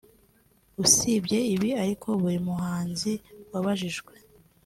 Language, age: Kinyarwanda, 19-29